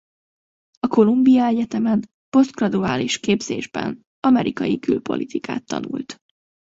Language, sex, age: Hungarian, female, 19-29